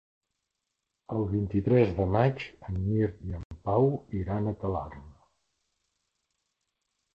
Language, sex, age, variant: Catalan, male, 60-69, Central